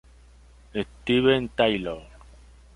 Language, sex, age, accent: Spanish, male, under 19, Andino-Pacífico: Colombia, Perú, Ecuador, oeste de Bolivia y Venezuela andina